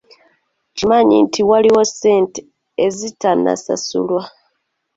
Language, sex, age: Ganda, female, 19-29